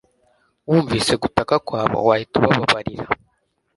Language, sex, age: Kinyarwanda, male, under 19